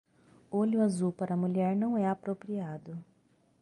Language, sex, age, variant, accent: Portuguese, female, 30-39, Portuguese (Brasil), Paulista